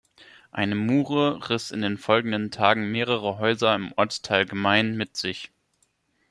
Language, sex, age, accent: German, male, 19-29, Deutschland Deutsch